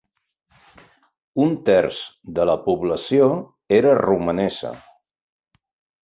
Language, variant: Catalan, Central